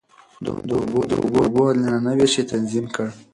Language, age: Pashto, under 19